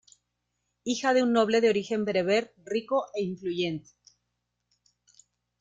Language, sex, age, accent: Spanish, female, 40-49, México